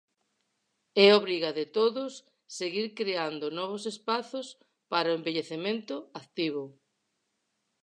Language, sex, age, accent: Galician, female, 40-49, Normativo (estándar)